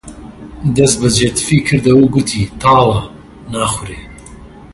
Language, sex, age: Central Kurdish, male, 30-39